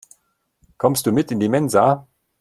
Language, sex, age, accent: German, male, 40-49, Deutschland Deutsch